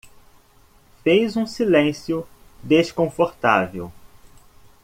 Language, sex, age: Portuguese, male, 30-39